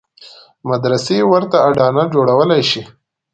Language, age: Pashto, 19-29